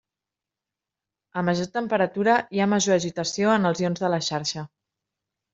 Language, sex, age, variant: Catalan, female, 30-39, Central